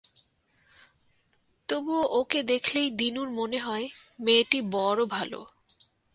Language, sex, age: Bengali, female, 19-29